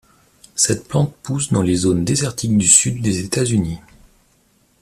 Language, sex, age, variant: French, male, 30-39, Français de métropole